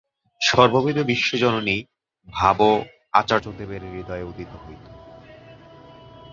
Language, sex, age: Bengali, male, 19-29